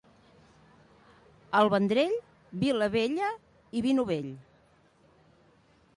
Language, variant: Catalan, Nord-Occidental